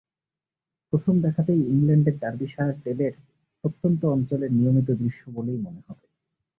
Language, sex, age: Bengali, male, 19-29